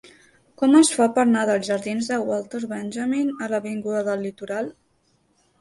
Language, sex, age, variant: Catalan, female, 19-29, Central